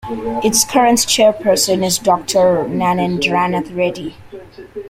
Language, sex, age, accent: English, male, under 19, England English